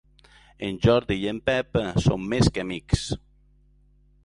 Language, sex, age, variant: Catalan, male, 40-49, Valencià meridional